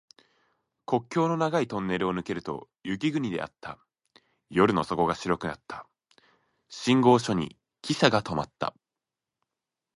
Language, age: Japanese, 19-29